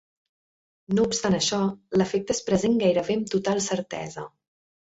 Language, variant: Catalan, Central